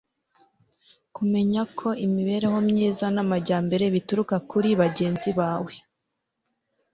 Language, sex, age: Kinyarwanda, female, 19-29